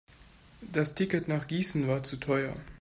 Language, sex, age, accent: German, male, 19-29, Deutschland Deutsch